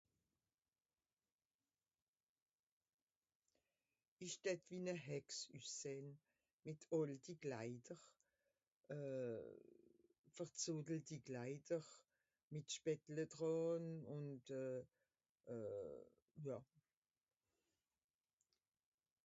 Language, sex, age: Swiss German, female, 60-69